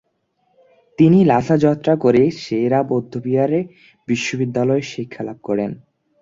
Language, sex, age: Bengali, male, under 19